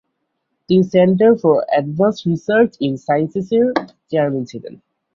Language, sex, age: Bengali, male, 19-29